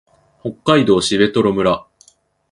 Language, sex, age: Japanese, male, 19-29